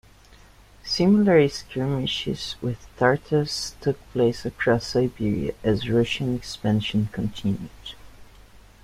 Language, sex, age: English, male, 19-29